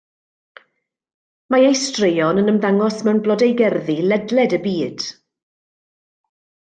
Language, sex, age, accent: Welsh, female, 50-59, Y Deyrnas Unedig Cymraeg